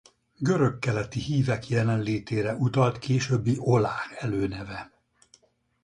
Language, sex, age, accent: Hungarian, male, 70-79, budapesti